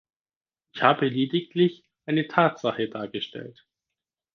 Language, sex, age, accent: German, male, 19-29, Deutschland Deutsch